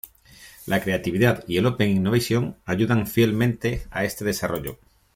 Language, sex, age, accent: Spanish, male, 50-59, España: Centro-Sur peninsular (Madrid, Toledo, Castilla-La Mancha)